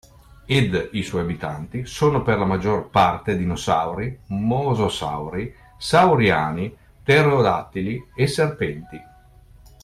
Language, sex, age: Italian, male, 50-59